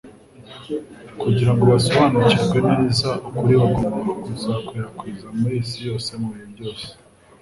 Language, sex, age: Kinyarwanda, male, 19-29